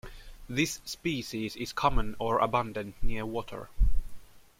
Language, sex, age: English, male, 19-29